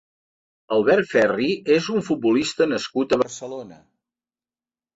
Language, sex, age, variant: Catalan, male, 60-69, Central